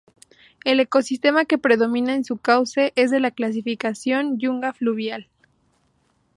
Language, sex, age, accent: Spanish, female, 19-29, México